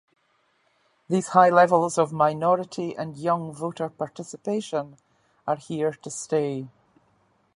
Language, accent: English, Scottish English